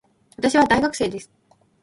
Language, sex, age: Japanese, female, 19-29